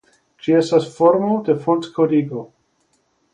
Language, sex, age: Esperanto, male, 30-39